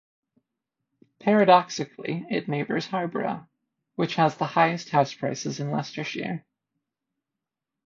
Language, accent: English, United States English